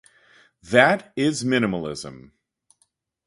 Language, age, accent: English, 50-59, United States English